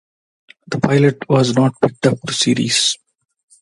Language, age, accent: English, 19-29, India and South Asia (India, Pakistan, Sri Lanka)